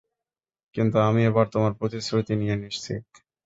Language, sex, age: Bengali, male, 19-29